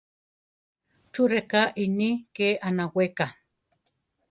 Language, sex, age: Central Tarahumara, female, 50-59